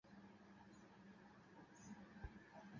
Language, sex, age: Bengali, female, 19-29